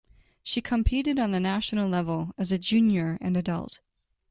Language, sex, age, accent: English, female, 19-29, United States English